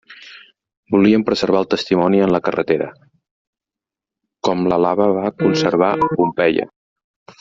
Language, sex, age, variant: Catalan, male, 40-49, Central